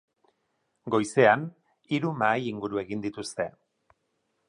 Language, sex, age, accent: Basque, male, 50-59, Erdialdekoa edo Nafarra (Gipuzkoa, Nafarroa)